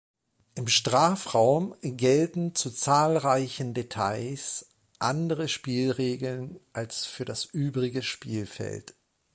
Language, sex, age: German, male, 40-49